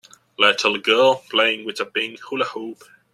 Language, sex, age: English, male, 19-29